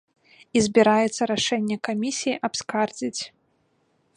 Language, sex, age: Belarusian, female, 19-29